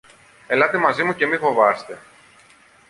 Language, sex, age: Greek, male, 40-49